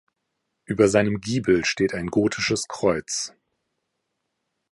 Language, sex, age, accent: German, male, 30-39, Deutschland Deutsch